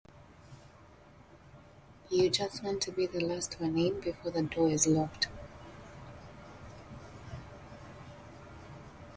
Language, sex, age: English, female, 30-39